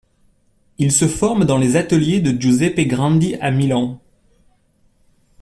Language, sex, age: French, male, 40-49